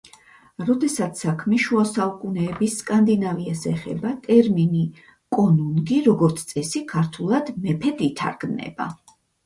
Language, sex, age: Georgian, female, 50-59